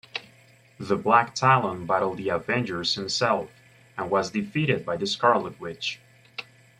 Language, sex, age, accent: English, male, 19-29, United States English